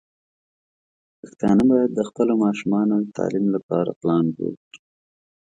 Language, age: Pashto, 19-29